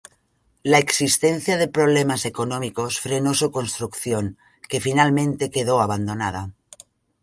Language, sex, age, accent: Spanish, female, 50-59, España: Norte peninsular (Asturias, Castilla y León, Cantabria, País Vasco, Navarra, Aragón, La Rioja, Guadalajara, Cuenca)